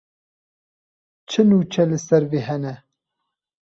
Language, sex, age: Kurdish, male, 19-29